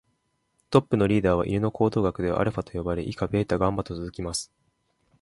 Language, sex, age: Japanese, male, 19-29